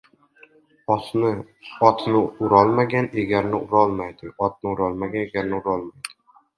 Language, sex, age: Uzbek, male, 19-29